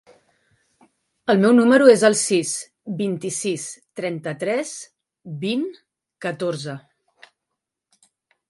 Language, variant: Catalan, Central